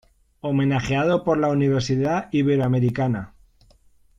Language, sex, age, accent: Spanish, male, 40-49, España: Norte peninsular (Asturias, Castilla y León, Cantabria, País Vasco, Navarra, Aragón, La Rioja, Guadalajara, Cuenca)